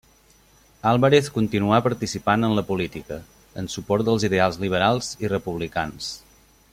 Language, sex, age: Catalan, male, 30-39